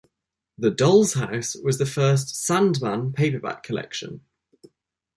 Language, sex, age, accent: English, male, 19-29, England English